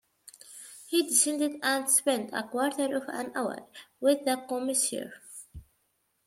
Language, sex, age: English, female, 40-49